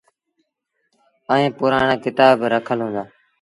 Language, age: Sindhi Bhil, 19-29